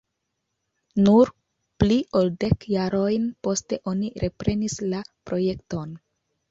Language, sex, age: Esperanto, female, 19-29